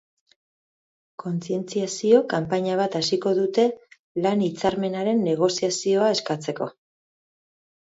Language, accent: Basque, Mendebalekoa (Araba, Bizkaia, Gipuzkoako mendebaleko herri batzuk)